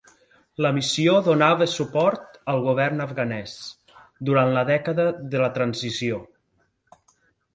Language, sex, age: Catalan, male, 40-49